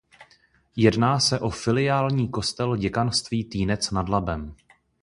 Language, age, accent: Czech, 19-29, pražský